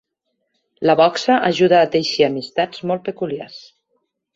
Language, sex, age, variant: Catalan, female, 40-49, Nord-Occidental